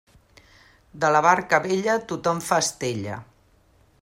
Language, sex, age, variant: Catalan, female, 50-59, Central